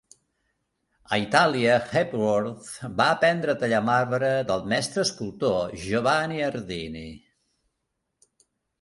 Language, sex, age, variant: Catalan, male, 50-59, Central